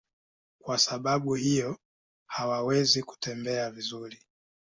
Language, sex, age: Swahili, male, 19-29